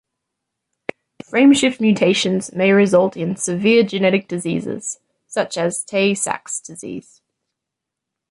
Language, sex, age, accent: English, female, 19-29, Australian English